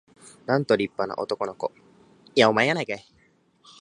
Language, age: Japanese, under 19